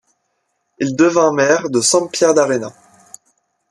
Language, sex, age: French, male, under 19